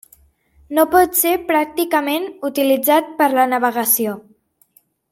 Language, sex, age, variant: Catalan, female, under 19, Central